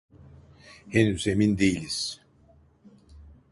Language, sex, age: Turkish, male, 60-69